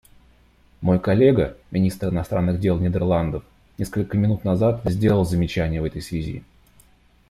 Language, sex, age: Russian, male, 19-29